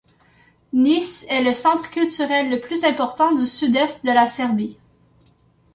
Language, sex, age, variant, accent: French, female, 19-29, Français d'Amérique du Nord, Français du Canada